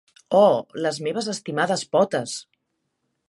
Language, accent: Catalan, central; nord-occidental